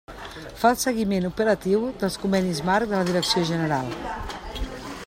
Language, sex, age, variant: Catalan, female, 50-59, Central